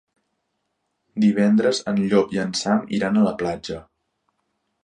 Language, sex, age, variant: Catalan, male, 19-29, Central